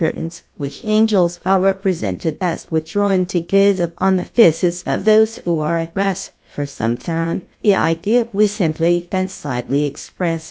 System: TTS, GlowTTS